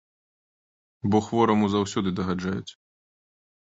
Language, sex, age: Belarusian, male, 30-39